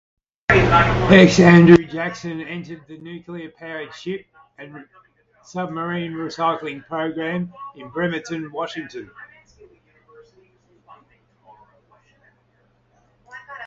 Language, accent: English, Australian English